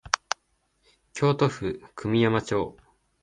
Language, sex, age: Japanese, male, 19-29